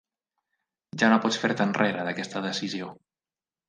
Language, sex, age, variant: Catalan, male, 30-39, Central